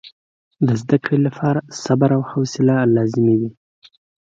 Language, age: Pashto, 19-29